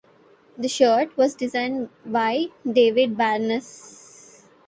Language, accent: English, United States English